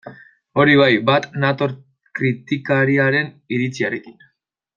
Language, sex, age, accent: Basque, male, 19-29, Mendebalekoa (Araba, Bizkaia, Gipuzkoako mendebaleko herri batzuk)